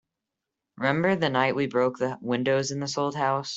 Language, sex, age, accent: English, male, under 19, United States English